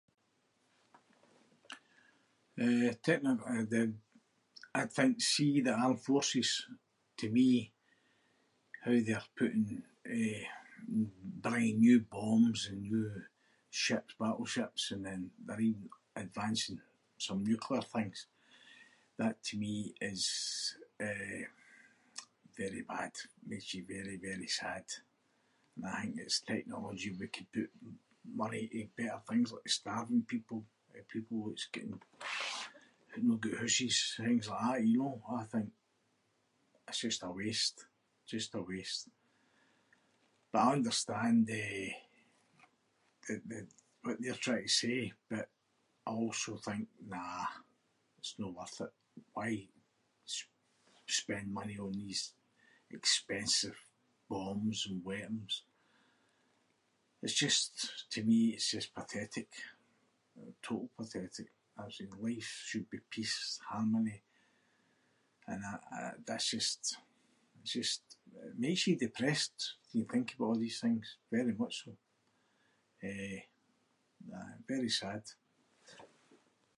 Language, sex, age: Scots, male, 60-69